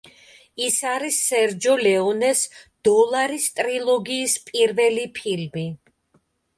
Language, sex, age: Georgian, female, 50-59